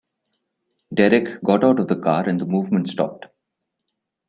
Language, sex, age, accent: English, male, 30-39, India and South Asia (India, Pakistan, Sri Lanka)